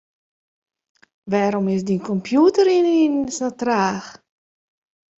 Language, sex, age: Western Frisian, female, 40-49